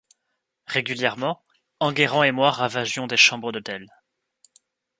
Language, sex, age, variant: French, male, 19-29, Français de métropole